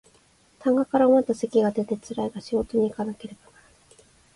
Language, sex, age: Japanese, female, 19-29